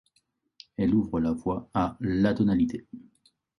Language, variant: French, Français de métropole